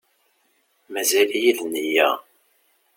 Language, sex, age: Kabyle, male, 30-39